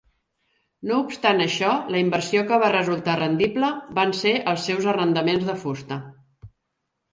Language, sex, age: Catalan, female, 50-59